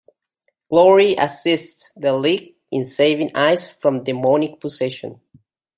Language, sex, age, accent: English, male, 19-29, United States English